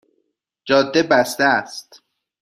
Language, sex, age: Persian, male, 30-39